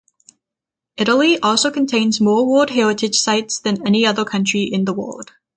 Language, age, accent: English, under 19, United States English